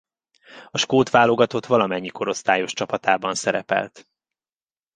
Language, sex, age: Hungarian, male, 30-39